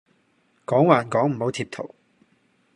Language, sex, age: Cantonese, male, 19-29